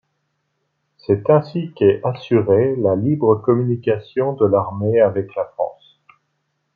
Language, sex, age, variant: French, male, 40-49, Français de métropole